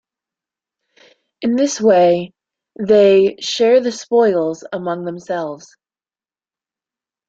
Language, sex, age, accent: English, female, under 19, United States English